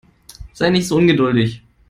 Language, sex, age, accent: German, male, 19-29, Deutschland Deutsch